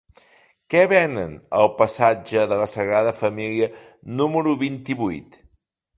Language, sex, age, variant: Catalan, male, 50-59, Central